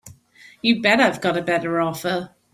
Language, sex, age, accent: English, female, 40-49, United States English